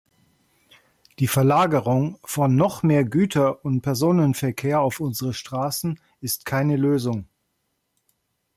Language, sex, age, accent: German, male, 50-59, Deutschland Deutsch